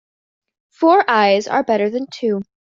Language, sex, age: English, female, under 19